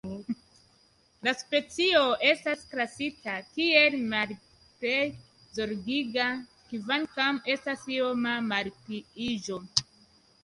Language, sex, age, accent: Esperanto, female, 30-39, Internacia